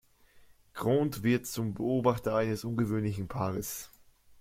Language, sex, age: German, male, under 19